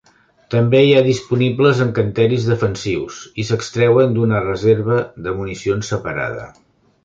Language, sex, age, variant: Catalan, male, 60-69, Central